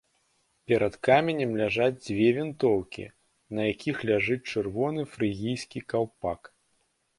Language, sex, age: Belarusian, male, 40-49